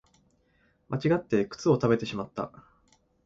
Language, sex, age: Japanese, male, 19-29